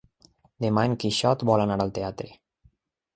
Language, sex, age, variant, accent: Catalan, male, 19-29, Valencià meridional, valencià